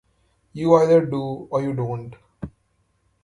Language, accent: English, India and South Asia (India, Pakistan, Sri Lanka)